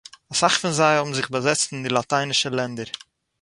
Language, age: Yiddish, under 19